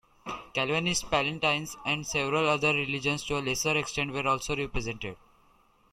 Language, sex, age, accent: English, male, under 19, United States English